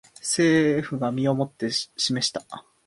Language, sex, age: Japanese, male, 19-29